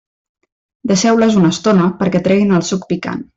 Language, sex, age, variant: Catalan, female, 40-49, Central